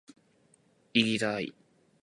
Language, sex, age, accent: Japanese, male, 19-29, 東京